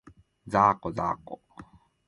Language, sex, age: Japanese, male, 19-29